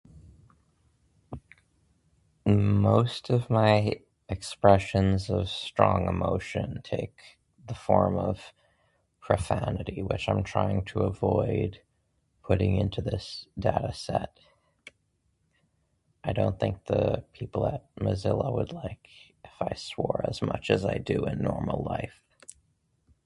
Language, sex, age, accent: English, male, 19-29, United States English